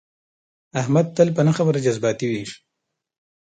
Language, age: Pashto, 19-29